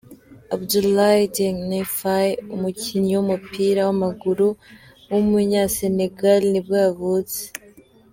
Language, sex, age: Kinyarwanda, female, under 19